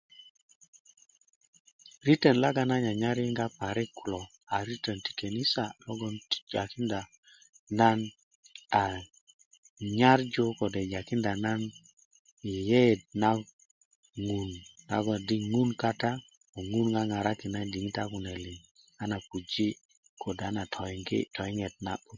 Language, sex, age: Kuku, male, 30-39